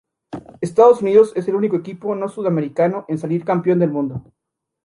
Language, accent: Spanish, México